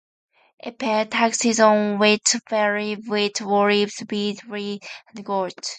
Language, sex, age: English, female, 19-29